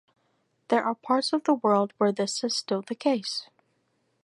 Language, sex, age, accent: English, female, under 19, United States English